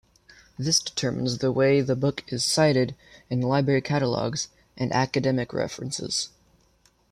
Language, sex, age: English, male, under 19